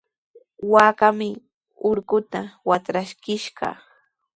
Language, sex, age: Sihuas Ancash Quechua, female, 19-29